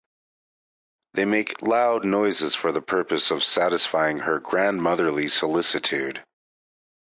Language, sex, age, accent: English, male, 40-49, United States English